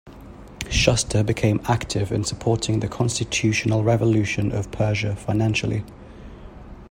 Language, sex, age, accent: English, male, 19-29, England English